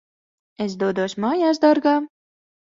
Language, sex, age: Latvian, female, 30-39